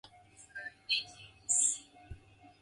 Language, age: English, 19-29